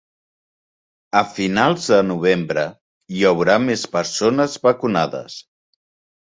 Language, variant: Catalan, Central